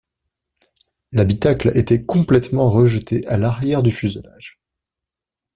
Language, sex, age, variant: French, male, 19-29, Français de métropole